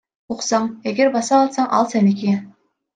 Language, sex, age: Kyrgyz, female, 19-29